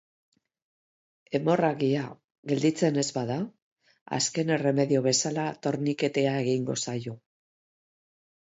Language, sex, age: Basque, female, 50-59